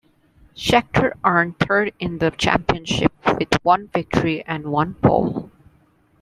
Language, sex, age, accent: English, female, 19-29, India and South Asia (India, Pakistan, Sri Lanka)